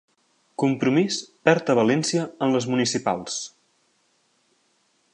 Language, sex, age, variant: Catalan, male, 19-29, Central